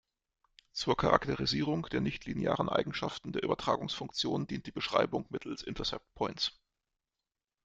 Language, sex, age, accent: German, male, 30-39, Deutschland Deutsch